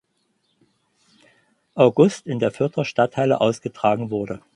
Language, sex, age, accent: German, male, 50-59, Deutschland Deutsch